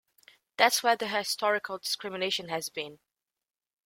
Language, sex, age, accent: English, female, 19-29, Welsh English